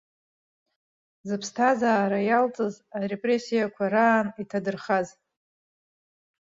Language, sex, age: Abkhazian, female, 40-49